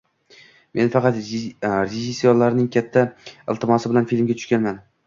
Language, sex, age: Uzbek, male, under 19